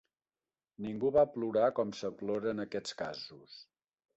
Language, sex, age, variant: Catalan, male, 50-59, Central